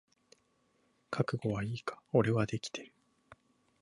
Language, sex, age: Japanese, male, 19-29